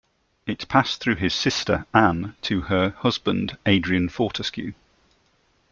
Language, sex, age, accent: English, male, 40-49, England English